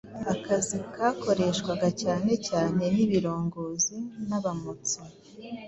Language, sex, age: Kinyarwanda, female, 40-49